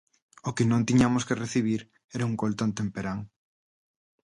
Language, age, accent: Galician, 30-39, Normativo (estándar)